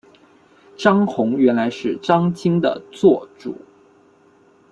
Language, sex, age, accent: Chinese, male, 19-29, 出生地：广东省